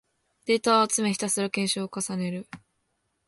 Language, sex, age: Japanese, female, under 19